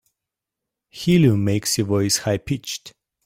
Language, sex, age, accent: English, male, 30-39, New Zealand English